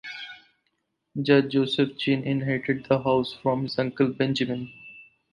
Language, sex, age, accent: English, male, 19-29, India and South Asia (India, Pakistan, Sri Lanka)